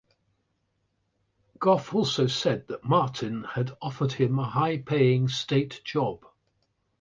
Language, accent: English, England English